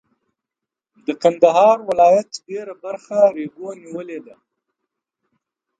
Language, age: Pashto, 50-59